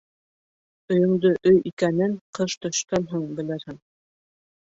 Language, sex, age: Bashkir, female, 30-39